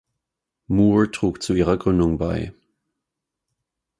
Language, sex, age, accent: German, male, 30-39, Deutschland Deutsch